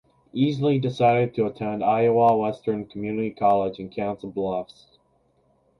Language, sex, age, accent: English, male, under 19, United States English